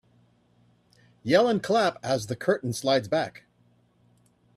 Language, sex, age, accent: English, male, 50-59, United States English